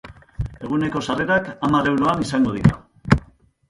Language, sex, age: Basque, male, 50-59